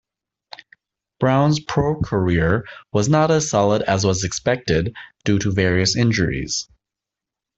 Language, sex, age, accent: English, male, 30-39, United States English